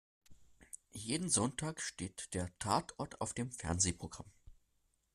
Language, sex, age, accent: German, male, 19-29, Deutschland Deutsch